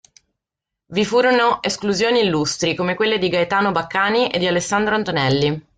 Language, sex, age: Italian, female, 19-29